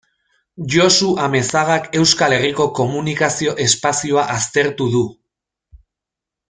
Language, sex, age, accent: Basque, male, 30-39, Mendebalekoa (Araba, Bizkaia, Gipuzkoako mendebaleko herri batzuk)